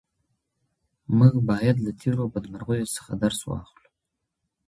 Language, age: Pashto, 30-39